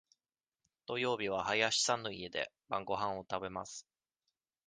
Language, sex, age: Japanese, male, 19-29